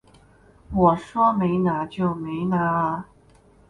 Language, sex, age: Chinese, female, 19-29